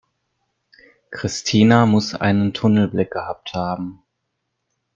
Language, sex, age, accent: German, male, 30-39, Deutschland Deutsch